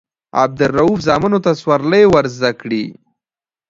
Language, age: Pashto, 19-29